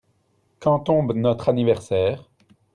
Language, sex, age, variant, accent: French, male, 30-39, Français d'Europe, Français de Belgique